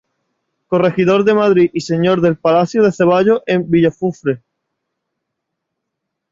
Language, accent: Spanish, España: Sur peninsular (Andalucia, Extremadura, Murcia)